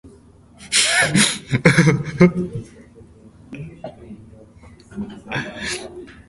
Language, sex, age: English, male, 19-29